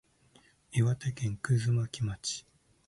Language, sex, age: Japanese, male, 19-29